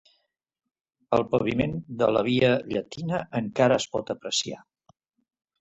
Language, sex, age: Catalan, male, 70-79